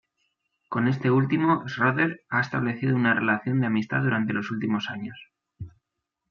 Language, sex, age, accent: Spanish, male, 19-29, España: Norte peninsular (Asturias, Castilla y León, Cantabria, País Vasco, Navarra, Aragón, La Rioja, Guadalajara, Cuenca)